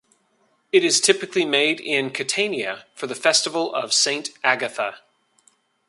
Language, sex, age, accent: English, male, 30-39, United States English